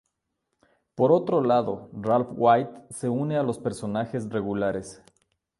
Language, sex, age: Spanish, male, 40-49